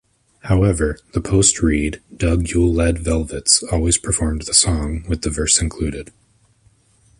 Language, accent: English, United States English